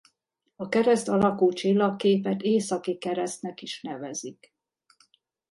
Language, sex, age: Hungarian, female, 50-59